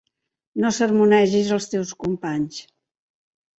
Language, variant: Catalan, Central